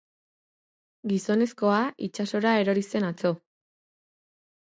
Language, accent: Basque, Erdialdekoa edo Nafarra (Gipuzkoa, Nafarroa)